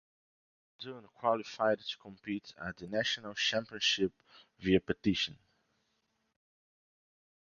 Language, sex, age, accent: English, male, 19-29, United States English